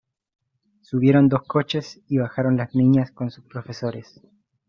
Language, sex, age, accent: Spanish, male, 19-29, Chileno: Chile, Cuyo